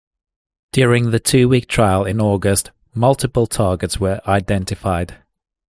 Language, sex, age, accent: English, male, 30-39, Southern African (South Africa, Zimbabwe, Namibia)